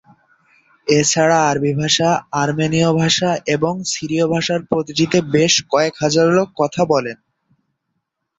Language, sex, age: Bengali, male, 19-29